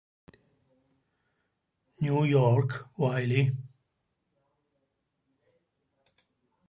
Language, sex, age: Italian, male, 70-79